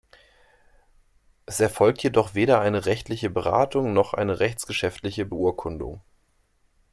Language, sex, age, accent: German, male, 19-29, Deutschland Deutsch